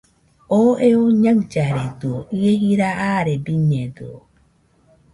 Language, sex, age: Nüpode Huitoto, female, 40-49